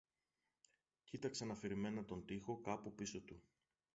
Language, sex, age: Greek, male, 30-39